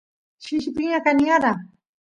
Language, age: Santiago del Estero Quichua, 30-39